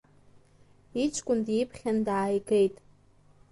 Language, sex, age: Abkhazian, female, under 19